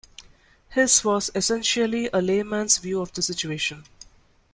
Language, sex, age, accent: English, female, 19-29, India and South Asia (India, Pakistan, Sri Lanka)